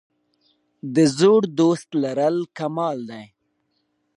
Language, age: Pashto, 19-29